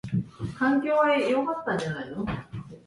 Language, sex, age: English, female, 19-29